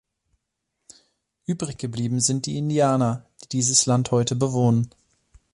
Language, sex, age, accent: German, male, 30-39, Deutschland Deutsch